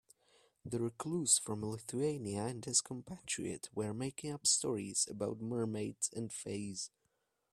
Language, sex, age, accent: English, male, under 19, England English